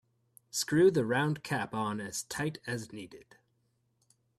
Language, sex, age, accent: English, male, 19-29, United States English